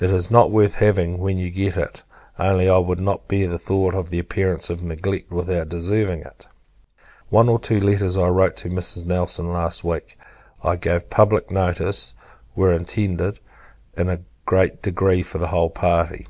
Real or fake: real